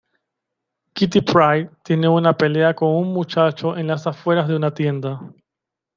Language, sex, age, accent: Spanish, male, 30-39, Caribe: Cuba, Venezuela, Puerto Rico, República Dominicana, Panamá, Colombia caribeña, México caribeño, Costa del golfo de México